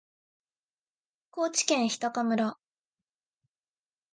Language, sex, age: Japanese, female, 19-29